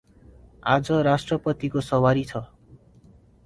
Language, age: Nepali, 19-29